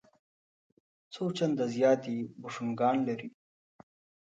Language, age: Pashto, 30-39